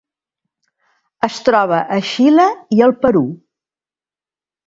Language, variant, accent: Catalan, Central, central